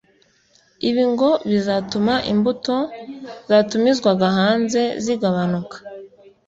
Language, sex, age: Kinyarwanda, female, 19-29